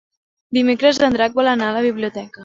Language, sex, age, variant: Catalan, female, 19-29, Central